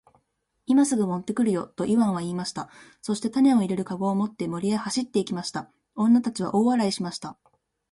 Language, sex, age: Japanese, female, 19-29